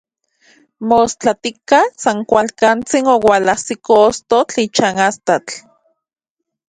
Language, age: Central Puebla Nahuatl, 30-39